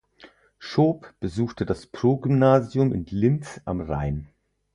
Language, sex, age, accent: German, male, 30-39, Deutschland Deutsch